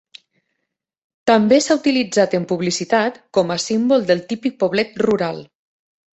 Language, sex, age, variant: Catalan, female, 40-49, Nord-Occidental